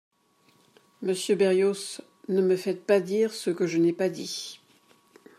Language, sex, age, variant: French, female, 40-49, Français de métropole